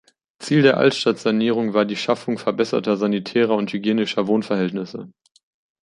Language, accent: German, Deutschland Deutsch